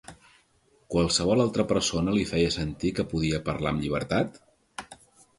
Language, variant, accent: Catalan, Central, central